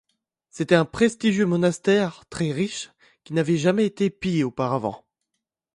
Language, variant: French, Français de métropole